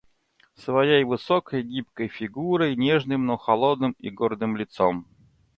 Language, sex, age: Russian, male, 30-39